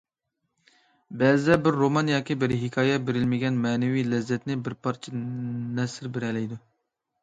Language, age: Uyghur, 19-29